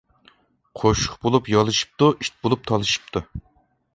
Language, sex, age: Uyghur, male, 40-49